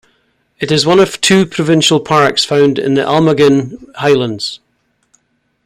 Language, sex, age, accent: English, male, 60-69, Scottish English